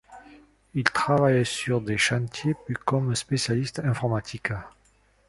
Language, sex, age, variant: French, male, 50-59, Français de métropole